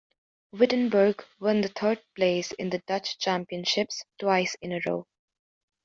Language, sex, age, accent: English, female, under 19, United States English